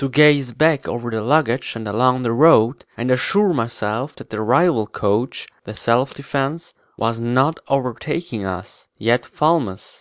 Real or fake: real